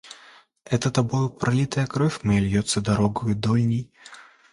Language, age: Russian, 19-29